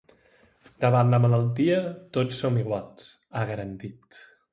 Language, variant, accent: Catalan, Central, central